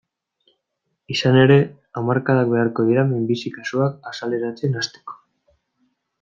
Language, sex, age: Basque, male, 19-29